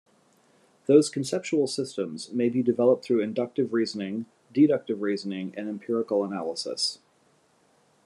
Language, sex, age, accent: English, male, 40-49, United States English